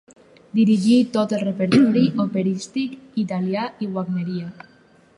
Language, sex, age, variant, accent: Catalan, female, under 19, Alacantí, valencià